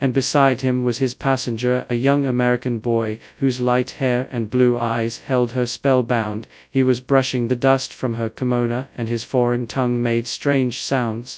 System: TTS, FastPitch